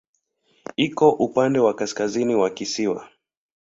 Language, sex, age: Swahili, male, 19-29